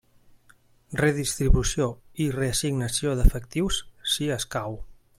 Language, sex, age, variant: Catalan, male, 40-49, Central